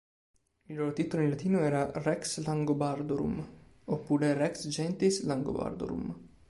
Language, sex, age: Italian, male, 19-29